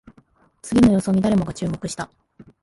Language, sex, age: Japanese, female, 19-29